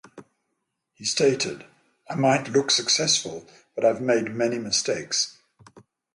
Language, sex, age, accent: English, male, 70-79, England English; Southern African (South Africa, Zimbabwe, Namibia)